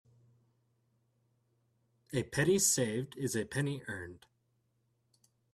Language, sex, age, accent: English, male, 19-29, United States English